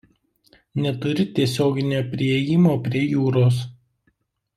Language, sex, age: Lithuanian, male, 19-29